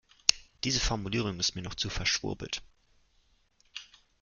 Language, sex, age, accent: German, male, 19-29, Deutschland Deutsch